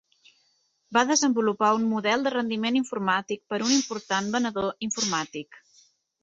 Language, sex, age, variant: Catalan, female, 30-39, Central